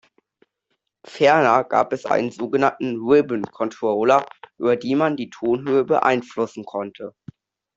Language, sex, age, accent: German, male, under 19, Deutschland Deutsch